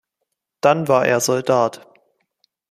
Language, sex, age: German, male, 19-29